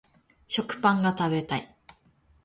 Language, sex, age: Japanese, female, 19-29